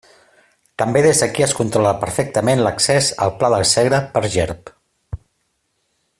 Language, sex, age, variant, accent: Catalan, male, 50-59, Central, central